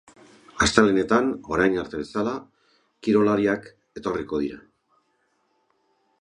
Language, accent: Basque, Mendebalekoa (Araba, Bizkaia, Gipuzkoako mendebaleko herri batzuk)